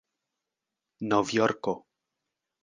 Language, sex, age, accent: Esperanto, male, under 19, Internacia